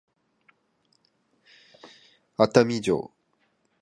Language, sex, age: Japanese, male, 30-39